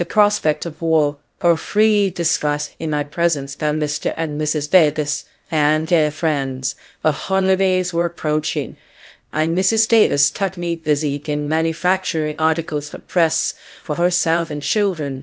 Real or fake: fake